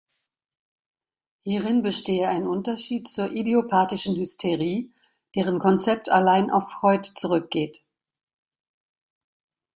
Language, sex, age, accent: German, female, 60-69, Deutschland Deutsch